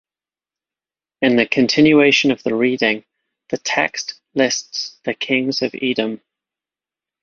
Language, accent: English, England English